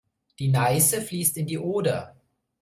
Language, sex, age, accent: German, male, 30-39, Deutschland Deutsch